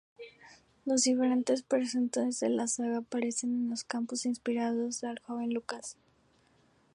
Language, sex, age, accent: Spanish, female, 19-29, México